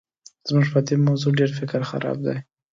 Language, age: Pashto, 19-29